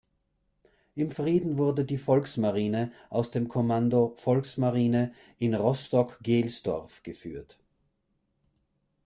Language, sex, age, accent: German, male, 40-49, Österreichisches Deutsch